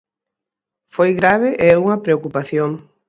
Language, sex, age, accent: Galician, female, 40-49, Central (gheada)